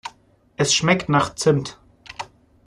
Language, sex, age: German, male, 19-29